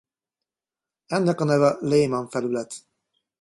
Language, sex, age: Hungarian, male, 50-59